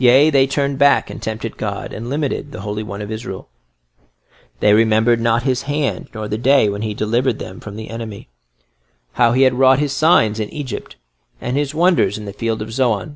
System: none